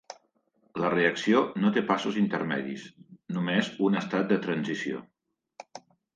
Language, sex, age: Catalan, male, 50-59